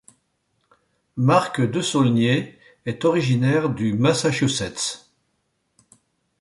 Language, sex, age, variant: French, male, 60-69, Français de métropole